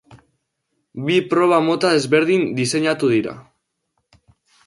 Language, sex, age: Basque, male, under 19